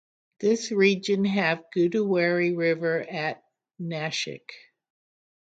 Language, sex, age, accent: English, female, 60-69, United States English